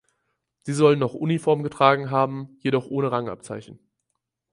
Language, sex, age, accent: German, male, 19-29, Deutschland Deutsch